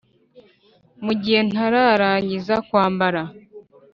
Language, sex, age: Kinyarwanda, female, 19-29